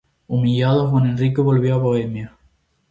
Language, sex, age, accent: Spanish, male, 19-29, España: Islas Canarias